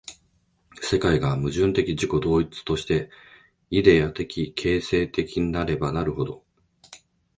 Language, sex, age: Japanese, male, 50-59